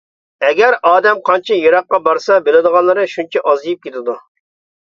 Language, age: Uyghur, 40-49